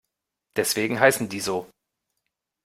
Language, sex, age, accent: German, male, 30-39, Deutschland Deutsch